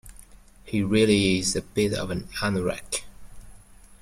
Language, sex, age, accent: English, male, 30-39, United States English